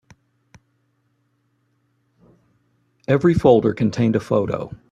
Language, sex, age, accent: English, male, 60-69, United States English